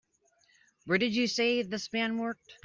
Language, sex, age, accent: English, female, 40-49, United States English